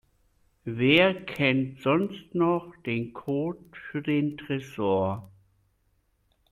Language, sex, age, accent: German, female, 50-59, Deutschland Deutsch